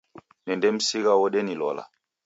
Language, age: Taita, 19-29